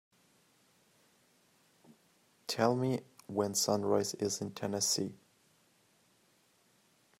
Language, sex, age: English, male, 19-29